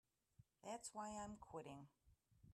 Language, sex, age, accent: English, female, 60-69, United States English